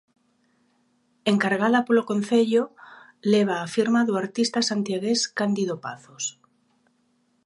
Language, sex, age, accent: Galician, female, 50-59, Normativo (estándar)